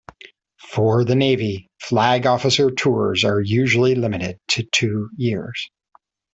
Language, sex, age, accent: English, male, 40-49, Canadian English